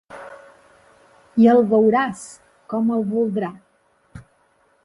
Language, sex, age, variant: Catalan, female, 50-59, Balear